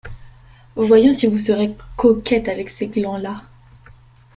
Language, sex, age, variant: French, female, under 19, Français de métropole